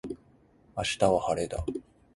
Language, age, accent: Japanese, 30-39, 関西